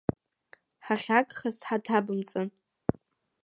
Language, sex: Abkhazian, female